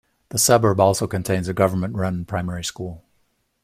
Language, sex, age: English, male, 60-69